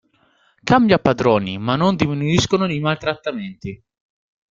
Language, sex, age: Italian, male, under 19